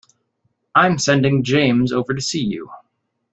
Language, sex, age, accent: English, male, 19-29, United States English